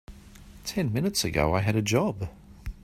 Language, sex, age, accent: English, male, 50-59, Australian English